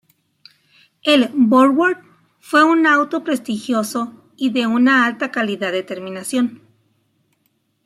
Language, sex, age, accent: Spanish, female, 40-49, México